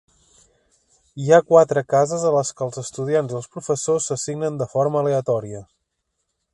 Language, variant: Catalan, Central